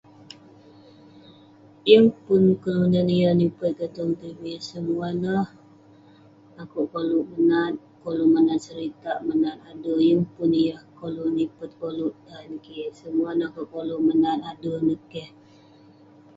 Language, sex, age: Western Penan, female, 19-29